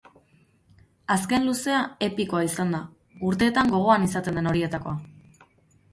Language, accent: Basque, Erdialdekoa edo Nafarra (Gipuzkoa, Nafarroa)